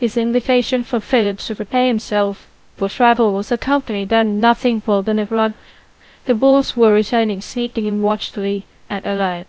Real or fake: fake